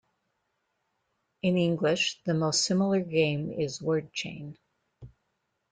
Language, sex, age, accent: English, female, 50-59, United States English